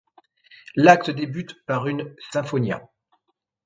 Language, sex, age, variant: French, male, 50-59, Français de métropole